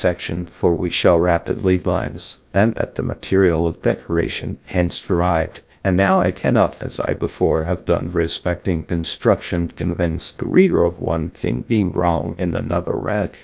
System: TTS, GlowTTS